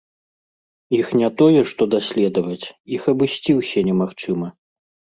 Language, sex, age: Belarusian, male, 40-49